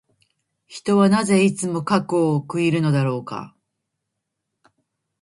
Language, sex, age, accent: Japanese, female, 50-59, 標準語; 東京